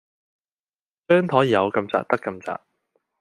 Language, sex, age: Cantonese, male, 19-29